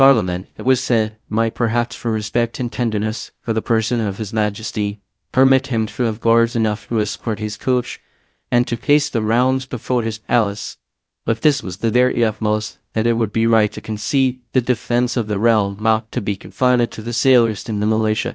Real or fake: fake